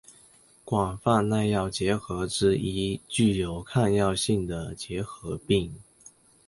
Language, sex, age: Chinese, male, under 19